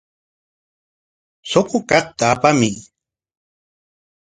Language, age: Corongo Ancash Quechua, 40-49